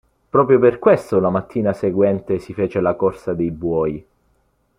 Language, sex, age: Italian, male, 19-29